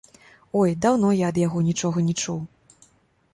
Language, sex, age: Belarusian, female, 40-49